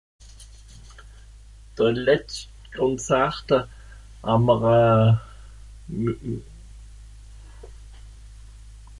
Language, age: Swiss German, 50-59